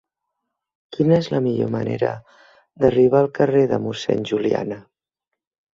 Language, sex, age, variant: Catalan, female, 50-59, Central